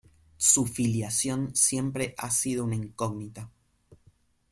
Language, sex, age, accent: Spanish, male, 30-39, Rioplatense: Argentina, Uruguay, este de Bolivia, Paraguay